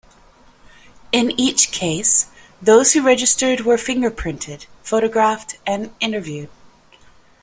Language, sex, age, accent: English, female, 40-49, United States English